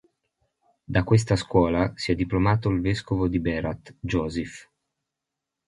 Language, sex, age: Italian, male, 19-29